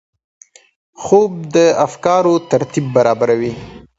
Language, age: Pashto, 19-29